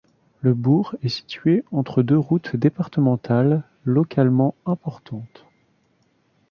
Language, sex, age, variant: French, male, 30-39, Français de métropole